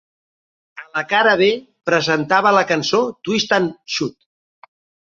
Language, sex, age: Catalan, male, 60-69